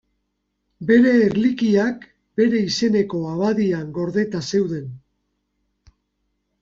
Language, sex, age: Basque, male, 50-59